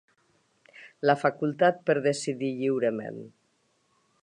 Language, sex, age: Catalan, female, 60-69